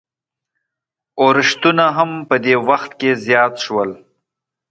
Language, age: Pashto, 40-49